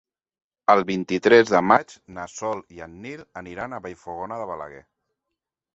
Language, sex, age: Catalan, male, 50-59